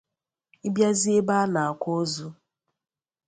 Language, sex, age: Igbo, female, 30-39